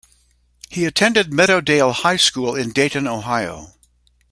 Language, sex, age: English, male, 60-69